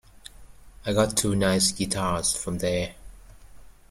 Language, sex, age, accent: English, male, 30-39, United States English